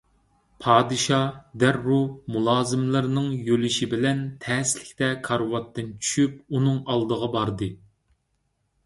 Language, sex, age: Uyghur, male, 30-39